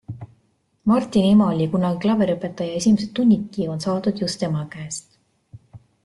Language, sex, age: Estonian, female, 19-29